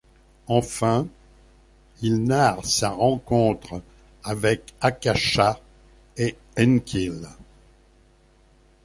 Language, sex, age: French, male, 70-79